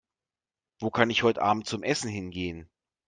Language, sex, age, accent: German, male, 40-49, Deutschland Deutsch